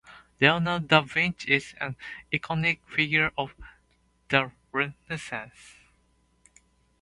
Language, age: English, 19-29